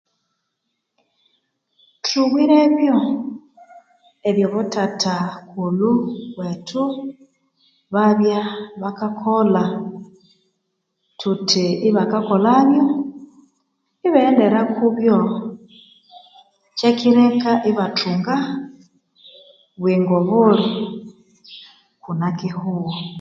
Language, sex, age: Konzo, female, 30-39